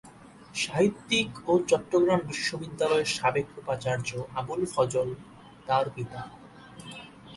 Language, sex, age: Bengali, male, 19-29